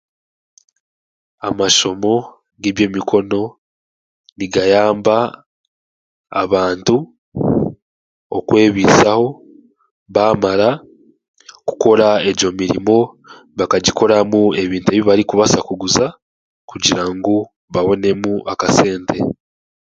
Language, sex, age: Chiga, male, 19-29